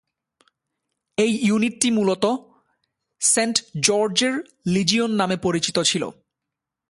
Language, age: Bengali, 19-29